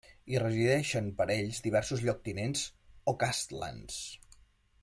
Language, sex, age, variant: Catalan, male, 40-49, Central